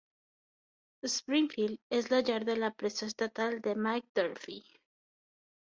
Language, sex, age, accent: Catalan, female, 19-29, central; aprenent (recent, des del castellà)